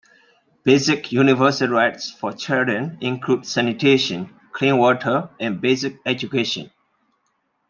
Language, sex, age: English, male, 40-49